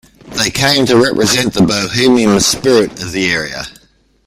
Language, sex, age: English, male, 60-69